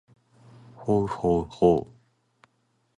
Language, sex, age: Japanese, male, 19-29